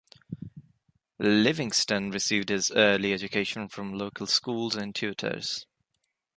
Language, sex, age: English, male, 19-29